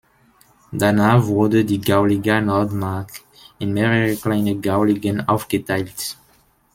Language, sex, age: German, male, 19-29